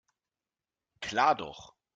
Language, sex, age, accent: German, male, 40-49, Deutschland Deutsch